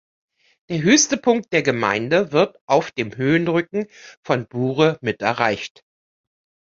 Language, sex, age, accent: German, female, 50-59, Deutschland Deutsch